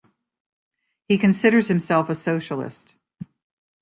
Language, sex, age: English, female, 60-69